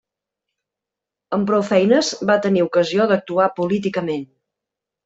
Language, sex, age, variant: Catalan, female, 40-49, Central